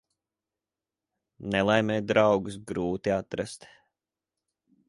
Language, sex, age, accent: Latvian, male, 30-39, bez akcenta